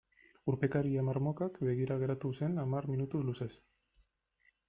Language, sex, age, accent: Basque, male, 19-29, Erdialdekoa edo Nafarra (Gipuzkoa, Nafarroa)